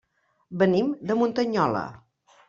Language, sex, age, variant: Catalan, female, 50-59, Central